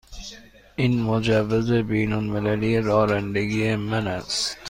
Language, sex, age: Persian, male, 30-39